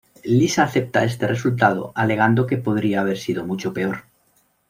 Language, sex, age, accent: Spanish, male, 30-39, España: Centro-Sur peninsular (Madrid, Toledo, Castilla-La Mancha)